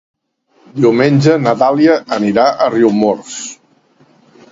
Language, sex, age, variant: Catalan, male, 60-69, Central